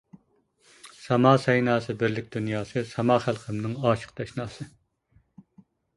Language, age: Uyghur, 40-49